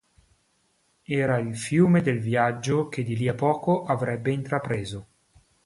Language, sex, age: Italian, male, 50-59